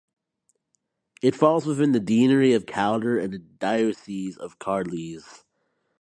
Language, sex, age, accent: English, male, under 19, United States English